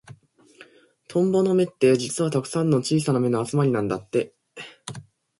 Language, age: Japanese, 19-29